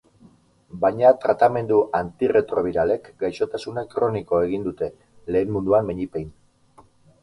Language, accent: Basque, Erdialdekoa edo Nafarra (Gipuzkoa, Nafarroa)